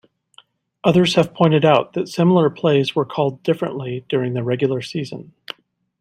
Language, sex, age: English, male, 50-59